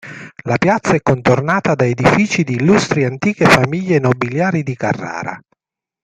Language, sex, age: Italian, male, 40-49